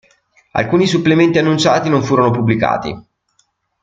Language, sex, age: Italian, male, 19-29